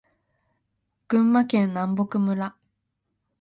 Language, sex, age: Japanese, female, under 19